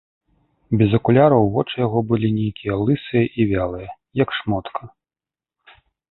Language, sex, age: Belarusian, male, 30-39